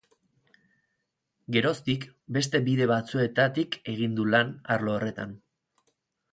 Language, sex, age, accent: Basque, male, 30-39, Erdialdekoa edo Nafarra (Gipuzkoa, Nafarroa)